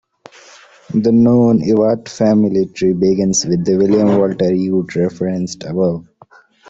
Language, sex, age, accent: English, male, 19-29, India and South Asia (India, Pakistan, Sri Lanka)